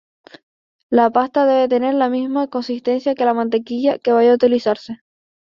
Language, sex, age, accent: Spanish, male, 19-29, España: Islas Canarias